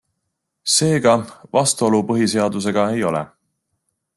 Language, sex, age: Estonian, male, 30-39